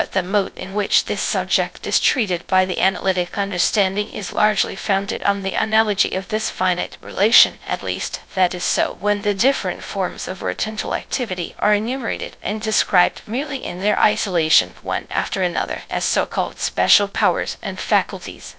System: TTS, GradTTS